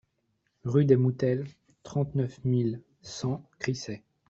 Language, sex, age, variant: French, male, 40-49, Français de métropole